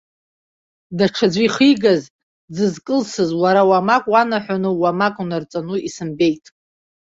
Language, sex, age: Abkhazian, female, 30-39